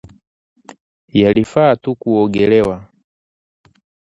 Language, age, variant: Swahili, 19-29, Kiswahili cha Bara ya Tanzania